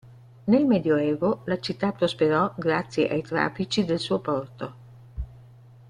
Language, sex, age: Italian, female, 70-79